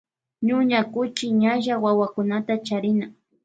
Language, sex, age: Loja Highland Quichua, female, 19-29